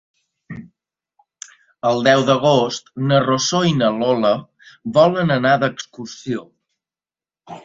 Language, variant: Catalan, Balear